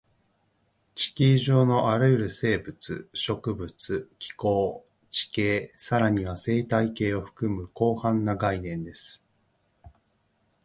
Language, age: Japanese, 40-49